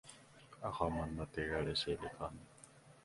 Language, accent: English, United States English; Filipino